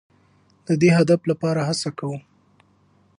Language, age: Pashto, 19-29